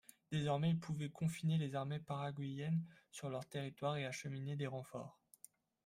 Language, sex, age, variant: French, male, 19-29, Français de métropole